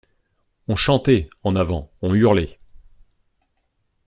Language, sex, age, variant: French, male, 40-49, Français de métropole